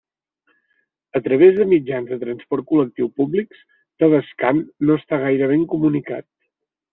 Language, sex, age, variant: Catalan, male, 30-39, Septentrional